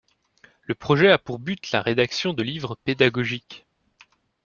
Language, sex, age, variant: French, male, 19-29, Français de métropole